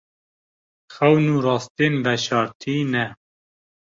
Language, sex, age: Kurdish, male, 19-29